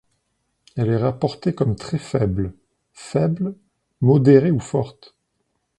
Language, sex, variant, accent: French, male, Français d'Europe, Français de Suisse